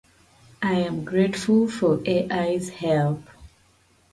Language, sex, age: English, female, 30-39